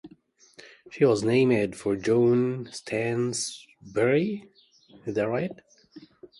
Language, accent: English, United States English